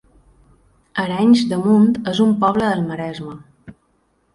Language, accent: Catalan, balear; central